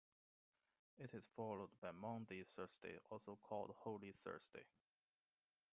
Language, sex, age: English, male, 30-39